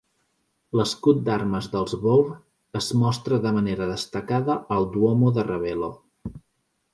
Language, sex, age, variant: Catalan, male, 30-39, Central